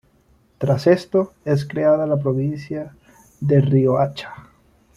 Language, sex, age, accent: Spanish, male, 30-39, Caribe: Cuba, Venezuela, Puerto Rico, República Dominicana, Panamá, Colombia caribeña, México caribeño, Costa del golfo de México